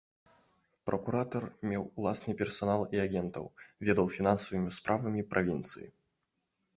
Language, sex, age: Belarusian, male, 19-29